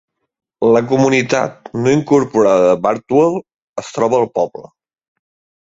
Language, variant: Catalan, Central